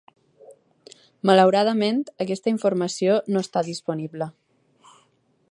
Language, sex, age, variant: Catalan, female, 30-39, Balear